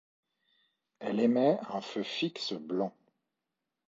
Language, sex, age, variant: French, male, 30-39, Français de métropole